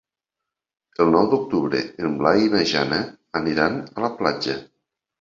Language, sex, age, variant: Catalan, male, 50-59, Septentrional